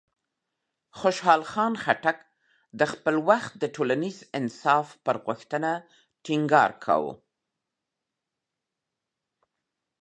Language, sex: Pashto, female